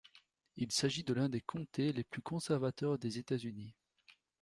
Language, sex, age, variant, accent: French, male, 30-39, Français d'Europe, Français de Belgique